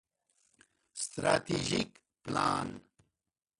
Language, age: Pashto, 40-49